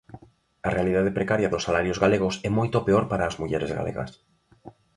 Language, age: Galician, 19-29